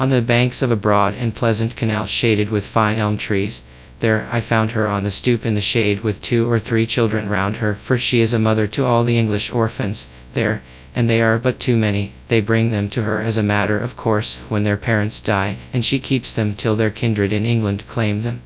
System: TTS, FastPitch